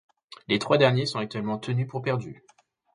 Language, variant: French, Français de métropole